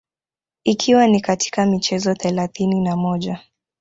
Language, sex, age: Swahili, female, 19-29